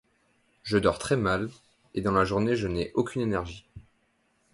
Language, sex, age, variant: French, male, 19-29, Français de métropole